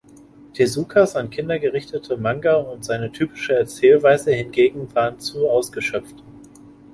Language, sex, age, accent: German, male, 19-29, Deutschland Deutsch